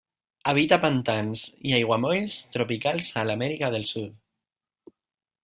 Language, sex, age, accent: Catalan, male, 19-29, valencià